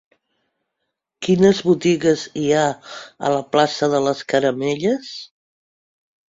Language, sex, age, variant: Catalan, female, 60-69, Central